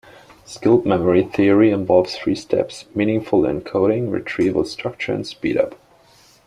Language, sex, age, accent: English, male, 19-29, United States English